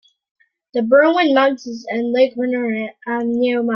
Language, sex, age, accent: English, female, under 19, Canadian English